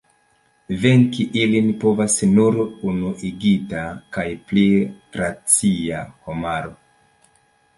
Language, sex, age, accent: Esperanto, male, 30-39, Internacia